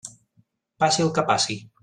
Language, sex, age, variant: Catalan, male, 40-49, Central